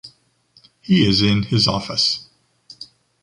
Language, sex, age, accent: English, male, 50-59, United States English